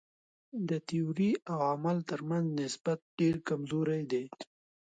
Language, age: Pashto, 19-29